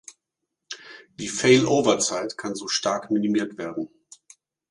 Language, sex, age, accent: German, male, 50-59, Deutschland Deutsch